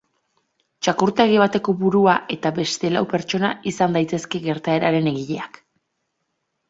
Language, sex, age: Basque, female, 19-29